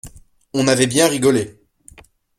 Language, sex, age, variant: French, male, 19-29, Français de métropole